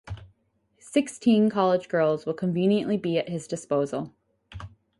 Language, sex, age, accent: English, female, 19-29, United States English